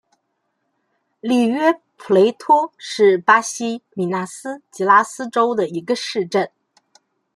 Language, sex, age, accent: Chinese, female, 19-29, 出生地：河北省